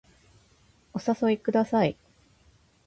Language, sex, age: Japanese, female, 40-49